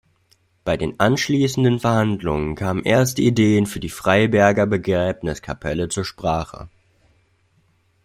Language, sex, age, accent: German, male, 19-29, Deutschland Deutsch